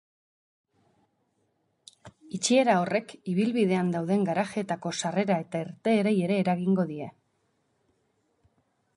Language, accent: Basque, Erdialdekoa edo Nafarra (Gipuzkoa, Nafarroa)